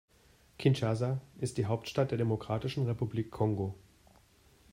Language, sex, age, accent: German, male, 30-39, Deutschland Deutsch